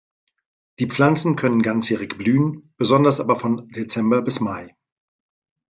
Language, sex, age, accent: German, male, 50-59, Deutschland Deutsch